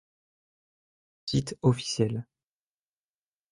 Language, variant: French, Français de métropole